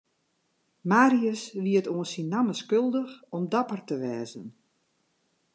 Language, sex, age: Western Frisian, female, 50-59